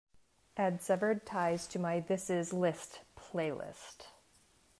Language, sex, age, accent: English, female, 40-49, United States English